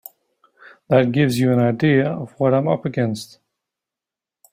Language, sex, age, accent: English, male, 19-29, United States English